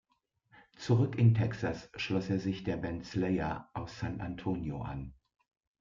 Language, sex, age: German, female, 50-59